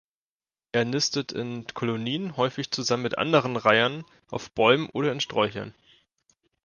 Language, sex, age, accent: German, male, 19-29, Deutschland Deutsch